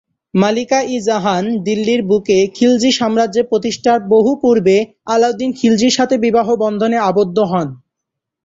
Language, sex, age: Bengali, male, 19-29